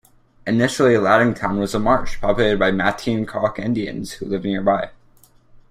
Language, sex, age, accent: English, male, under 19, United States English